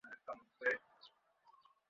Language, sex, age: Bengali, male, 19-29